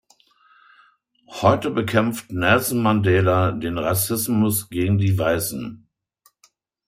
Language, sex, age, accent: German, male, 50-59, Deutschland Deutsch